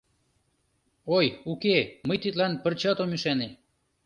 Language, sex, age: Mari, male, 30-39